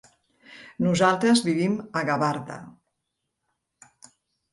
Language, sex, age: Catalan, female, 60-69